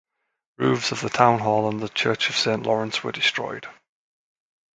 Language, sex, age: English, male, 40-49